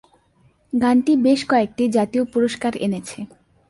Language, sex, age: Bengali, female, 19-29